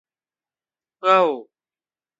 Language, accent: English, England English